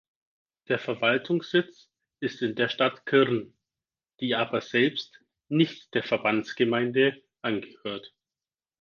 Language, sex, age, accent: German, male, 19-29, Deutschland Deutsch